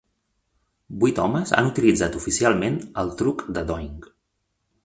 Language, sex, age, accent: Catalan, male, 40-49, central; nord-occidental